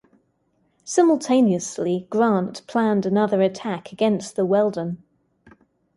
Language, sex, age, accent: English, female, 30-39, England English